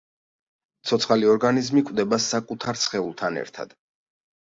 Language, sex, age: Georgian, male, 40-49